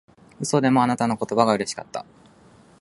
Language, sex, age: Japanese, male, 19-29